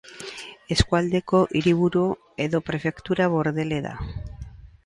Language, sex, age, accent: Basque, female, 60-69, Erdialdekoa edo Nafarra (Gipuzkoa, Nafarroa)